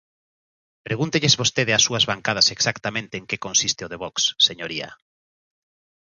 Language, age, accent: Galician, 40-49, Oriental (común en zona oriental)